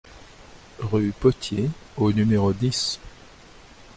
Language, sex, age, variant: French, male, 60-69, Français de métropole